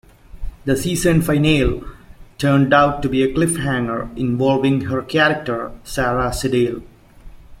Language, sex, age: English, male, 19-29